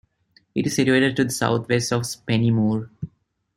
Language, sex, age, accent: English, male, 19-29, India and South Asia (India, Pakistan, Sri Lanka)